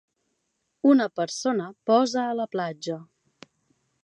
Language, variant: Catalan, Central